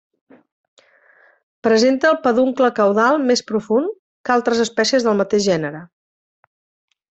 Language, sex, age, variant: Catalan, female, 50-59, Central